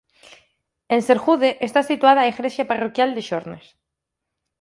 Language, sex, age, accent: Galician, female, 19-29, Atlántico (seseo e gheada)